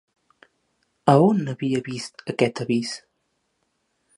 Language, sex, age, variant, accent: Catalan, male, under 19, Central, central